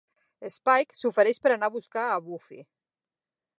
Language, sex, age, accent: Catalan, female, 40-49, central; nord-occidental